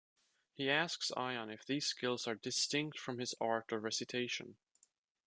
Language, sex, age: English, male, under 19